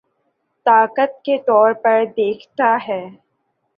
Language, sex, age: Urdu, male, 19-29